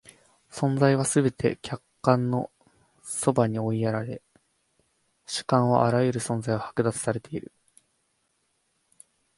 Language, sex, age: Japanese, male, 19-29